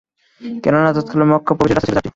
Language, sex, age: Bengali, male, under 19